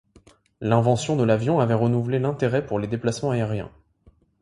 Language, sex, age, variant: French, male, 19-29, Français de métropole